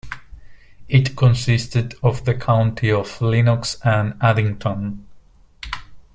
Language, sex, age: English, male, 30-39